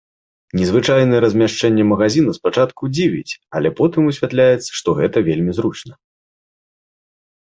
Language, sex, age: Belarusian, male, 30-39